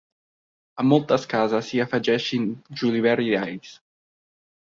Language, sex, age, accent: Catalan, male, 19-29, aprenent (recent, des d'altres llengües)